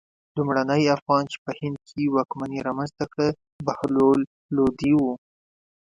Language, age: Pashto, 19-29